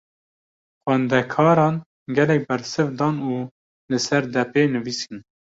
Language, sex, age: Kurdish, male, 19-29